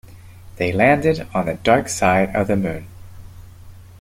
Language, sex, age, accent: English, male, 30-39, United States English